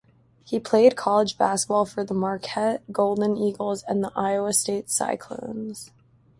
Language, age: English, 19-29